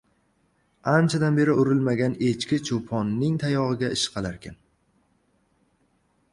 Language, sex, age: Uzbek, male, 19-29